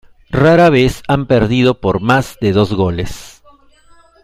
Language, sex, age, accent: Spanish, male, 50-59, Andino-Pacífico: Colombia, Perú, Ecuador, oeste de Bolivia y Venezuela andina